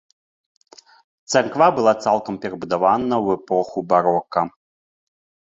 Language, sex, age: Belarusian, male, 30-39